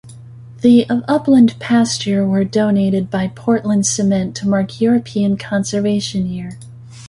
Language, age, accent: English, 19-29, United States English